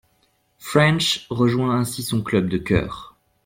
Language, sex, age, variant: French, male, 19-29, Français de métropole